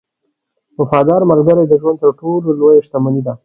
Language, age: Pashto, 40-49